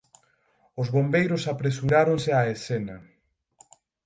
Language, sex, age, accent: Galician, male, 19-29, Atlántico (seseo e gheada); Normativo (estándar)